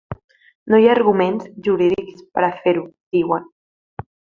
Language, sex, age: Catalan, female, under 19